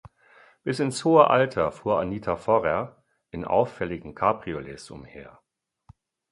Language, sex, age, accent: German, male, 60-69, Deutschland Deutsch